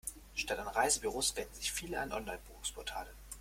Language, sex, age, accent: German, male, 19-29, Deutschland Deutsch